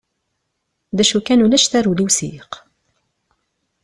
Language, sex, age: Kabyle, female, 30-39